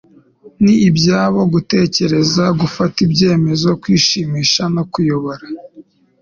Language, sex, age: Kinyarwanda, male, under 19